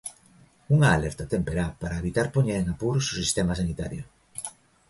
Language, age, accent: Galician, 40-49, Normativo (estándar)